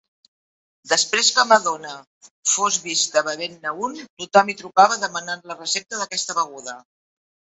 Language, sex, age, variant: Catalan, female, 50-59, Central